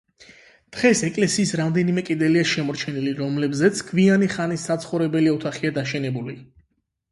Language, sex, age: Georgian, male, 30-39